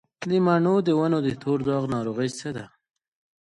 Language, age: Pashto, 30-39